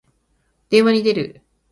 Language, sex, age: Japanese, female, 50-59